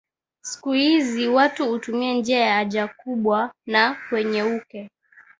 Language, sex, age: Swahili, female, 19-29